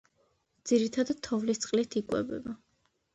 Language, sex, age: Georgian, female, under 19